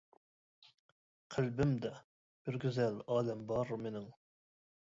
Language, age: Uyghur, 19-29